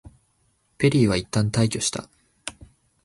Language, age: Japanese, under 19